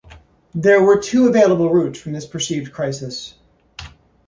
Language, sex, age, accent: English, male, 30-39, United States English